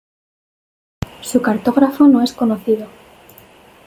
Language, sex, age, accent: Spanish, female, 19-29, España: Centro-Sur peninsular (Madrid, Toledo, Castilla-La Mancha)